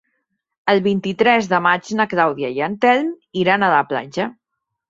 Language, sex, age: Catalan, female, 30-39